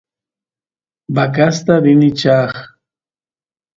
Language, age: Santiago del Estero Quichua, 40-49